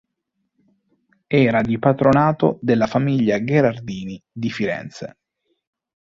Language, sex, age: Italian, male, 30-39